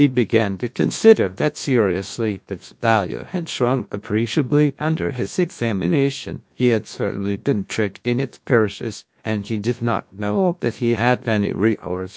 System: TTS, GlowTTS